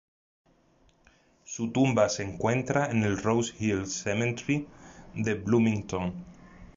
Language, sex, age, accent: Spanish, male, 19-29, España: Sur peninsular (Andalucia, Extremadura, Murcia)